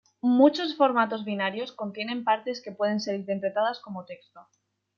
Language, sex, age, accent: Spanish, female, 19-29, España: Centro-Sur peninsular (Madrid, Toledo, Castilla-La Mancha)